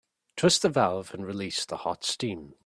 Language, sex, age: English, male, 19-29